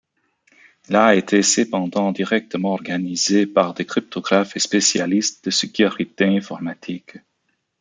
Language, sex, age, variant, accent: French, male, 30-39, Français d'Amérique du Nord, Français du Canada